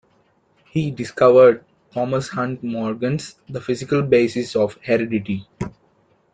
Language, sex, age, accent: English, male, 19-29, India and South Asia (India, Pakistan, Sri Lanka)